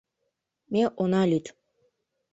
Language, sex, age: Mari, female, under 19